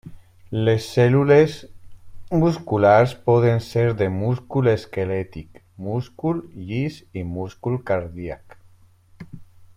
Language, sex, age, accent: Catalan, male, 40-49, valencià